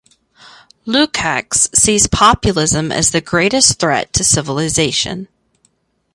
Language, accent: English, United States English